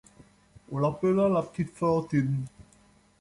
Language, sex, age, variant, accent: French, male, 70-79, Français d'Europe, Français de Belgique